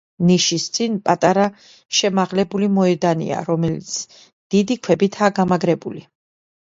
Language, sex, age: Georgian, female, 40-49